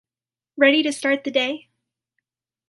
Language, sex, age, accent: English, female, under 19, United States English